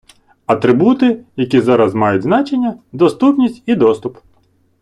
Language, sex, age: Ukrainian, male, 30-39